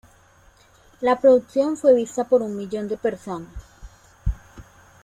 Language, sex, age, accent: Spanish, female, 19-29, Caribe: Cuba, Venezuela, Puerto Rico, República Dominicana, Panamá, Colombia caribeña, México caribeño, Costa del golfo de México